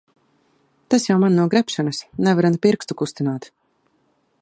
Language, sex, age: Latvian, female, 30-39